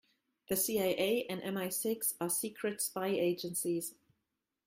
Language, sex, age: English, female, 40-49